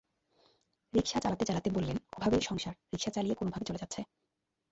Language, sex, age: Bengali, female, 19-29